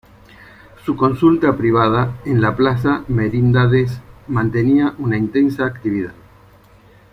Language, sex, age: Spanish, male, 50-59